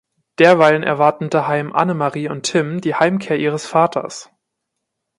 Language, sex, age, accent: German, male, 19-29, Deutschland Deutsch